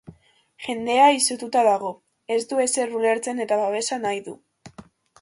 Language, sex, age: Basque, female, under 19